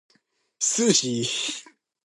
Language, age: Japanese, under 19